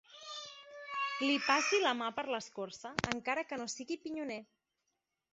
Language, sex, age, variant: Catalan, female, 30-39, Central